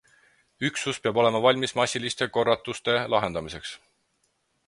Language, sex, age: Estonian, male, 30-39